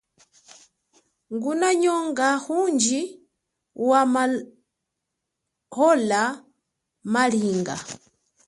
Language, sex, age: Chokwe, female, 30-39